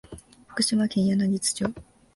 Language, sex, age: Japanese, female, 19-29